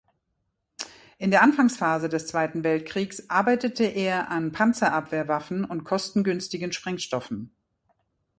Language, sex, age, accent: German, female, 50-59, Deutschland Deutsch